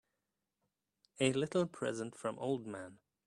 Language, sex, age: English, male, 30-39